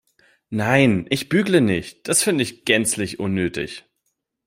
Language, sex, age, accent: German, male, 19-29, Deutschland Deutsch